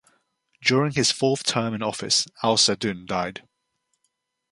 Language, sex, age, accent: English, male, 19-29, England English